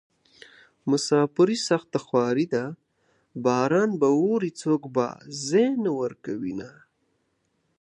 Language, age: Pashto, 19-29